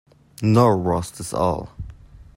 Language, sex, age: English, male, 30-39